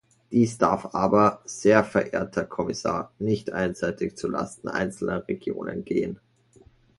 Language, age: German, 30-39